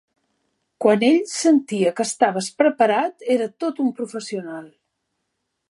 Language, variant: Catalan, Central